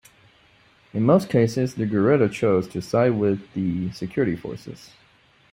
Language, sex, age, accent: English, male, 19-29, United States English